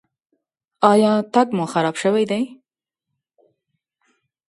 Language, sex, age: Pashto, female, 30-39